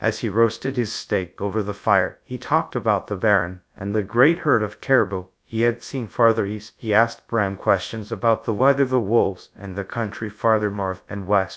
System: TTS, GradTTS